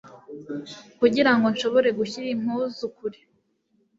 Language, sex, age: Kinyarwanda, female, 19-29